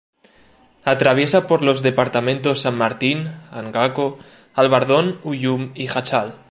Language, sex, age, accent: Spanish, male, 19-29, España: Norte peninsular (Asturias, Castilla y León, Cantabria, País Vasco, Navarra, Aragón, La Rioja, Guadalajara, Cuenca)